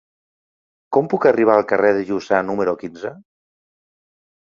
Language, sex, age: Catalan, male, 50-59